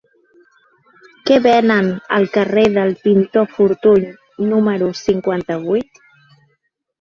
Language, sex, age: Catalan, female, 40-49